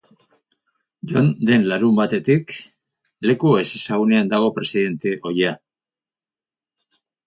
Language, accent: Basque, Mendebalekoa (Araba, Bizkaia, Gipuzkoako mendebaleko herri batzuk)